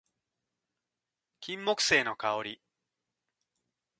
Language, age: Japanese, 30-39